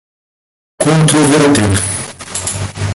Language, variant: Portuguese, Portuguese (Brasil)